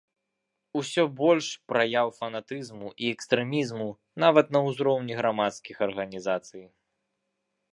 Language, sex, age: Belarusian, male, 19-29